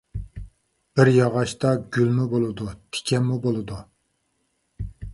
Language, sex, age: Uyghur, male, 40-49